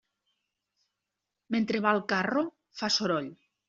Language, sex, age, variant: Catalan, female, 50-59, Nord-Occidental